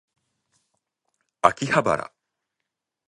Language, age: Japanese, 19-29